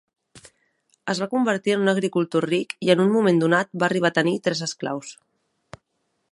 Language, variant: Catalan, Central